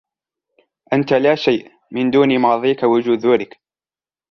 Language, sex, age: Arabic, male, 19-29